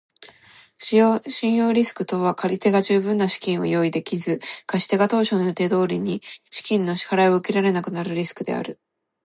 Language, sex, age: Japanese, female, 19-29